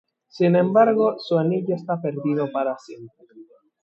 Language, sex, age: Spanish, male, 19-29